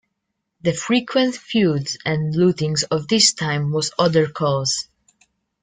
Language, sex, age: English, male, under 19